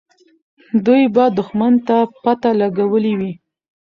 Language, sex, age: Pashto, female, 19-29